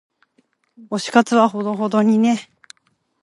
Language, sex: Japanese, female